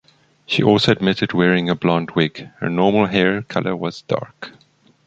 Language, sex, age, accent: English, male, 40-49, Southern African (South Africa, Zimbabwe, Namibia)